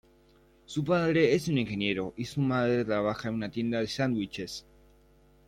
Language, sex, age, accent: Spanish, male, under 19, Rioplatense: Argentina, Uruguay, este de Bolivia, Paraguay